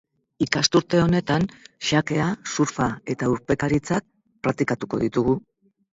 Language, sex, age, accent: Basque, female, 60-69, Mendebalekoa (Araba, Bizkaia, Gipuzkoako mendebaleko herri batzuk)